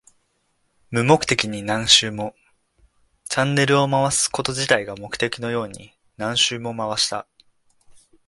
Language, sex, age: Japanese, male, 19-29